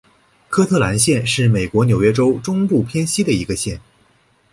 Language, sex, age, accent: Chinese, male, 19-29, 出生地：黑龙江省